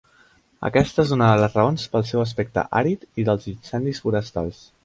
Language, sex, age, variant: Catalan, male, 19-29, Central